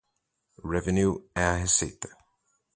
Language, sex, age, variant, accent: Portuguese, male, 19-29, Portuguese (Brasil), Paulista